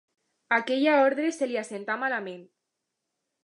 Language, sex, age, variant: Catalan, female, under 19, Alacantí